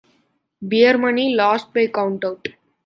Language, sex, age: English, male, under 19